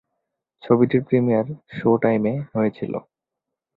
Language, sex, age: Bengali, male, 19-29